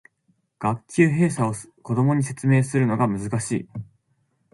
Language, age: Japanese, 19-29